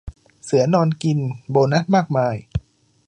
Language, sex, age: Thai, male, 19-29